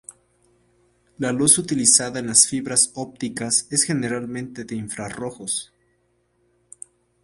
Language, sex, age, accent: Spanish, male, 19-29, México